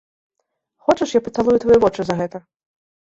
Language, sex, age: Belarusian, female, 19-29